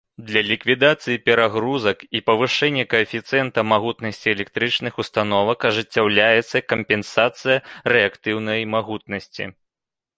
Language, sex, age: Belarusian, male, 30-39